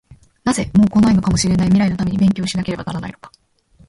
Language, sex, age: Japanese, female, 19-29